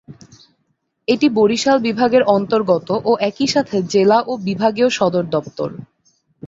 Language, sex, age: Bengali, female, 19-29